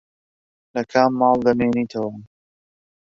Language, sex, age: Central Kurdish, male, 30-39